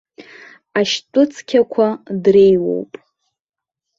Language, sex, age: Abkhazian, female, 19-29